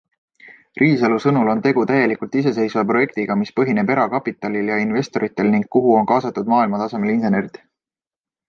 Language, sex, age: Estonian, male, 19-29